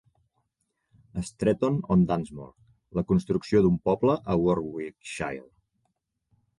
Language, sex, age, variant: Catalan, male, 40-49, Central